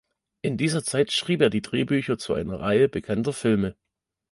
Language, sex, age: German, male, 30-39